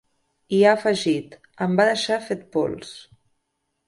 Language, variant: Catalan, Central